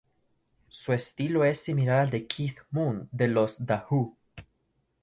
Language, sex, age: Spanish, male, 30-39